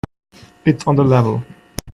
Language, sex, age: English, male, 30-39